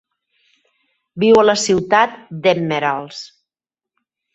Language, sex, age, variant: Catalan, female, 50-59, Central